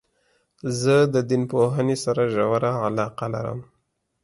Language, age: Pashto, 19-29